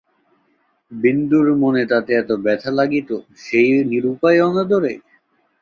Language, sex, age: Bengali, male, 19-29